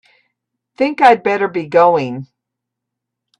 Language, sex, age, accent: English, female, 60-69, United States English